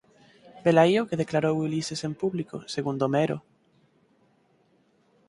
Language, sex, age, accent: Galician, male, 19-29, Normativo (estándar)